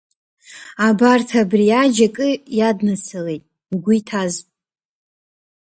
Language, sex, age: Abkhazian, female, 19-29